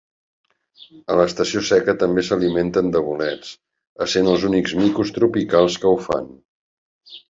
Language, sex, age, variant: Catalan, male, 60-69, Central